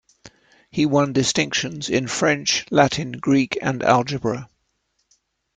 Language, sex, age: English, male, 70-79